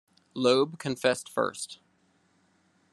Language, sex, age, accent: English, male, 30-39, United States English